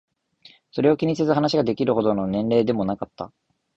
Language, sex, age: Japanese, male, 19-29